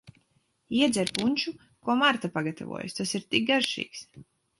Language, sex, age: Latvian, female, 19-29